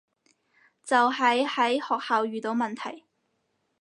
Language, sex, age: Cantonese, female, 19-29